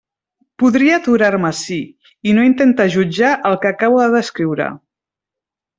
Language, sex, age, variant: Catalan, female, 40-49, Central